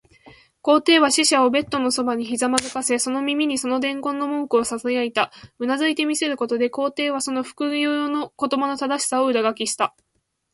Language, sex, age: Japanese, female, 19-29